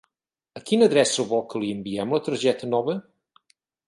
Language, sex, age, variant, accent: Catalan, male, 50-59, Central, Girona